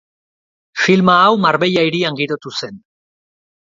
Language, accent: Basque, Erdialdekoa edo Nafarra (Gipuzkoa, Nafarroa)